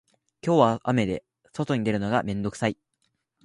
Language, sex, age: Japanese, male, 19-29